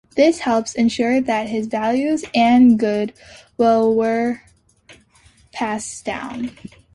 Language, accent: English, United States English